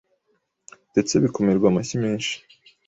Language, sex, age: Kinyarwanda, male, 19-29